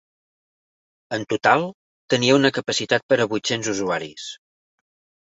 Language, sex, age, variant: Catalan, male, 40-49, Central